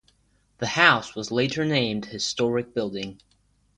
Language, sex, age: English, male, 19-29